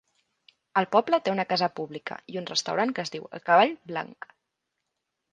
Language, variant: Catalan, Central